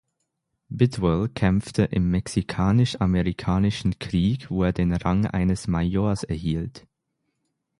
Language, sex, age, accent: German, male, 19-29, Deutschland Deutsch; Schweizerdeutsch